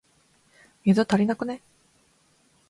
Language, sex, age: Japanese, female, 19-29